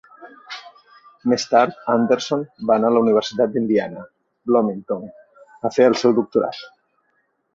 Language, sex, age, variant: Catalan, male, 30-39, Central